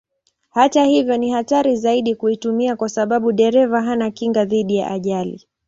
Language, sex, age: Swahili, female, 19-29